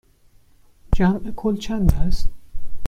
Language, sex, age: Persian, male, 19-29